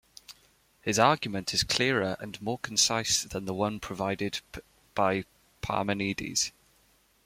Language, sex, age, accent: English, male, 19-29, Welsh English